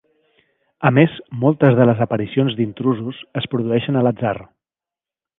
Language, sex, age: Catalan, male, 40-49